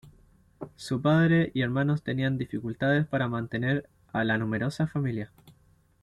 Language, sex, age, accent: Spanish, male, 19-29, Chileno: Chile, Cuyo